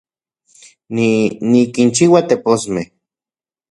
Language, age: Central Puebla Nahuatl, 30-39